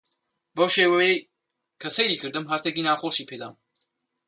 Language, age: Central Kurdish, 19-29